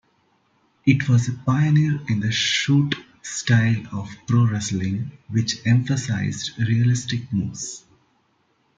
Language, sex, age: English, male, 30-39